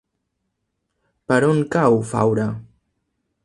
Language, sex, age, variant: Catalan, male, 19-29, Central